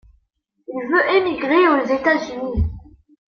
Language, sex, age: French, female, 19-29